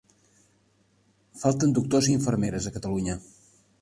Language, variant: Catalan, Central